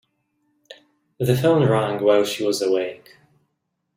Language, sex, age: English, male, 30-39